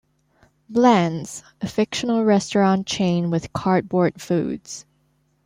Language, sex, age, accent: English, female, 19-29, Hong Kong English